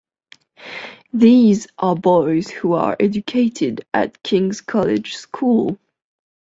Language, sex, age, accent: English, female, 19-29, United States English